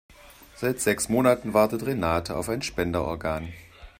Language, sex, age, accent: German, male, 40-49, Deutschland Deutsch